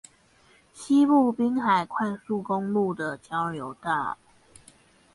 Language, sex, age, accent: Chinese, female, under 19, 出生地：新北市